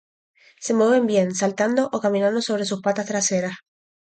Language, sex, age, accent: Spanish, female, 19-29, España: Islas Canarias